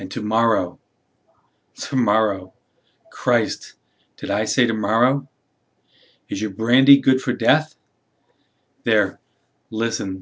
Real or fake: real